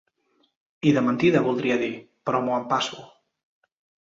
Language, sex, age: Catalan, male, 40-49